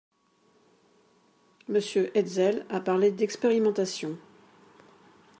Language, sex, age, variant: French, female, 40-49, Français de métropole